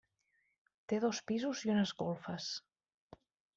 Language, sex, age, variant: Catalan, female, 40-49, Central